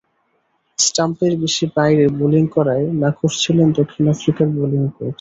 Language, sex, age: Bengali, male, 19-29